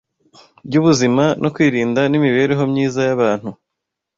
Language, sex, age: Kinyarwanda, male, 19-29